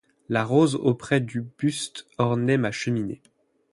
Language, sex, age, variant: French, male, 19-29, Français de métropole